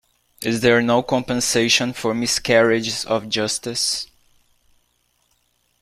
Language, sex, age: English, male, 19-29